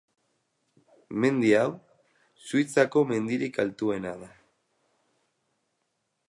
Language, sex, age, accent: Basque, male, 30-39, Mendebalekoa (Araba, Bizkaia, Gipuzkoako mendebaleko herri batzuk)